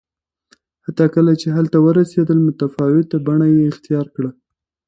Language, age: Pashto, 19-29